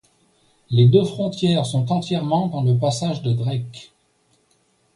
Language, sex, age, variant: French, male, 60-69, Français de métropole